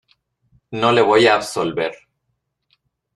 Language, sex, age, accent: Spanish, male, 19-29, México